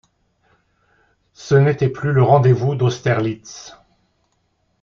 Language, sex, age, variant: French, male, 60-69, Français de métropole